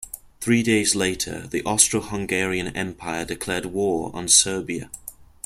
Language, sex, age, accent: English, male, under 19, England English